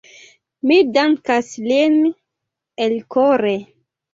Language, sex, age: Esperanto, female, 19-29